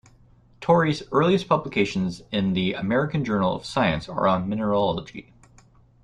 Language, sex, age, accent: English, male, 30-39, United States English